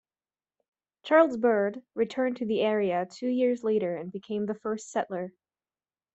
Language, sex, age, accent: English, female, 19-29, United States English